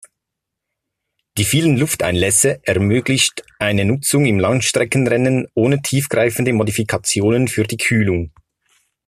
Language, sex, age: German, male, 30-39